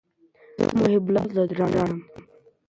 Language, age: Pashto, 19-29